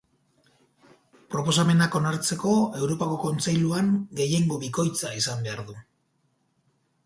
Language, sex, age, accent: Basque, male, 40-49, Mendebalekoa (Araba, Bizkaia, Gipuzkoako mendebaleko herri batzuk)